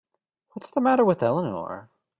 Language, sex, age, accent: English, male, 19-29, United States English